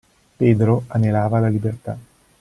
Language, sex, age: Italian, male, 40-49